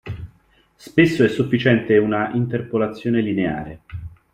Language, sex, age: Italian, male, 30-39